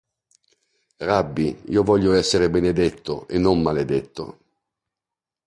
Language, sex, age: Italian, male, 50-59